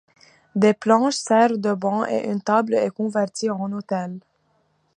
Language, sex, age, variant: French, female, 19-29, Français de métropole